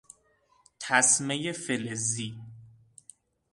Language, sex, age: Persian, male, 19-29